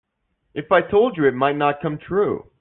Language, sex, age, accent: English, male, 19-29, United States English